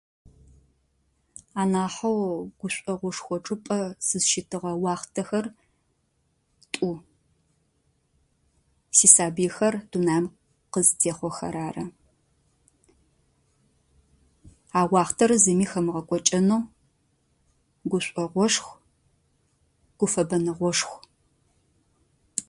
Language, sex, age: Adyghe, female, 30-39